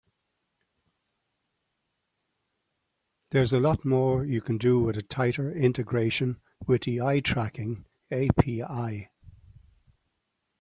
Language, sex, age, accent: English, male, 50-59, Irish English